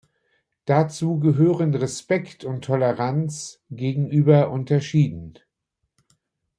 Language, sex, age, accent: German, male, 50-59, Deutschland Deutsch